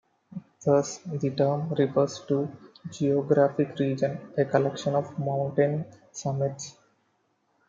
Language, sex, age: English, male, 19-29